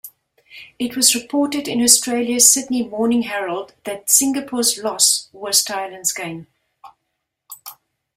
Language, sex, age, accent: English, female, 60-69, Southern African (South Africa, Zimbabwe, Namibia)